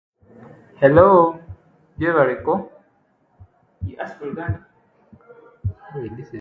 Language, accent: English, Ugandan english